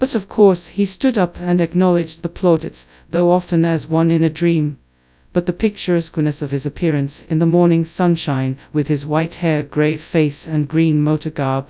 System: TTS, FastPitch